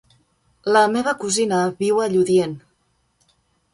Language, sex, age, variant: Catalan, female, 30-39, Central